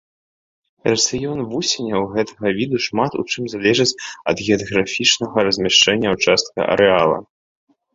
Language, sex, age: Belarusian, male, 19-29